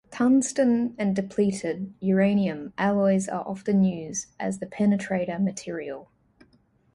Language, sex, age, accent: English, female, 30-39, Australian English